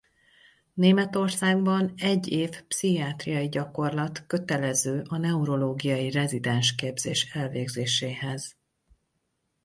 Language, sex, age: Hungarian, female, 40-49